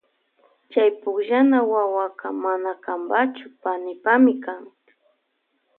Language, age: Loja Highland Quichua, 19-29